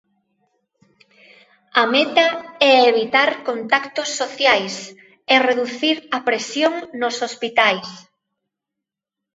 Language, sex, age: Galician, female, 30-39